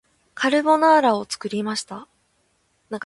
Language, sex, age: Japanese, female, under 19